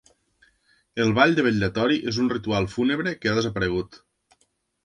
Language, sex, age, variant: Catalan, male, 30-39, Nord-Occidental